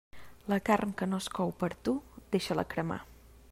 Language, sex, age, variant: Catalan, female, 30-39, Central